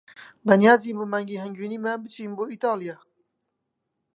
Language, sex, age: Central Kurdish, male, 19-29